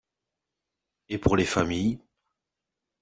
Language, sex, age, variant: French, male, 40-49, Français de métropole